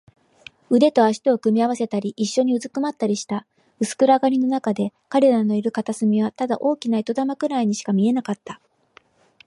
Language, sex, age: Japanese, female, 40-49